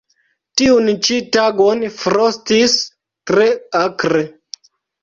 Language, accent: Esperanto, Internacia